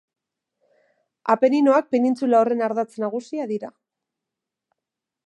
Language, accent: Basque, Mendebalekoa (Araba, Bizkaia, Gipuzkoako mendebaleko herri batzuk)